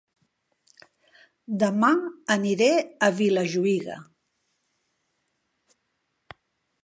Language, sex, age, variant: Catalan, female, 70-79, Central